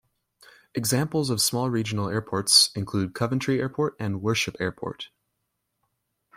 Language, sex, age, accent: English, male, 19-29, United States English